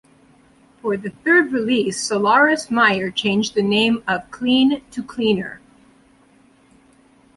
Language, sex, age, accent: English, female, 50-59, United States English